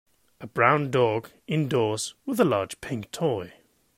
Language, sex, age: English, male, 19-29